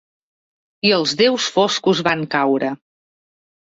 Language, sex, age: Catalan, female, 40-49